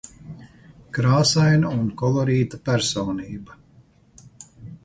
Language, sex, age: Latvian, male, 50-59